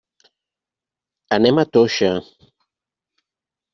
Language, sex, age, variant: Catalan, male, 50-59, Central